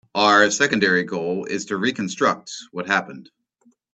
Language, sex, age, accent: English, male, 40-49, United States English